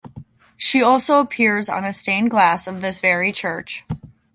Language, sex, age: English, female, under 19